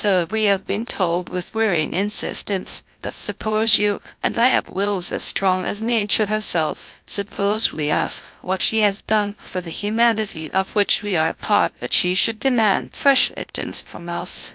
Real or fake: fake